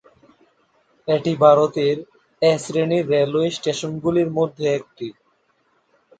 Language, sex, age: Bengali, male, 19-29